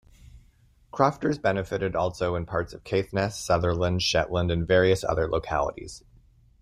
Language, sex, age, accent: English, male, 30-39, Canadian English